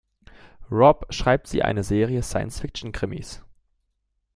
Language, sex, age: German, male, 19-29